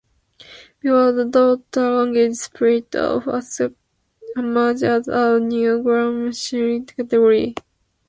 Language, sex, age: English, female, 19-29